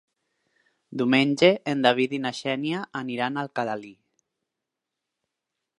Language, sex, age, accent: Catalan, male, 19-29, valencià